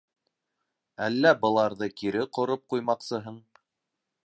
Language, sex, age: Bashkir, male, 19-29